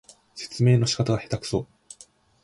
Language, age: Japanese, 19-29